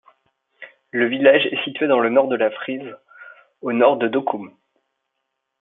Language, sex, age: French, male, 30-39